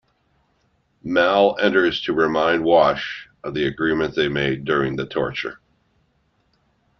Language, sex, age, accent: English, male, 50-59, United States English